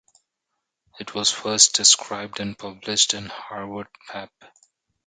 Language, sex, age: English, male, 30-39